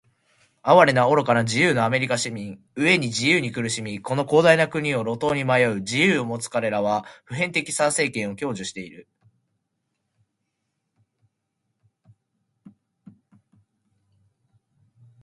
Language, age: Japanese, under 19